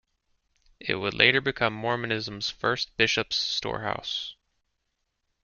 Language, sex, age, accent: English, male, 40-49, United States English